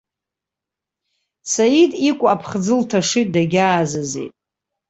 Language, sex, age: Abkhazian, female, 40-49